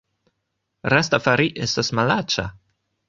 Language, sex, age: Esperanto, male, 19-29